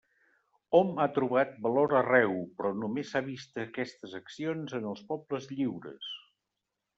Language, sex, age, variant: Catalan, male, 60-69, Septentrional